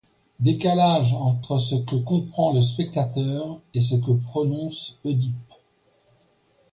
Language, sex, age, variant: French, male, 60-69, Français de métropole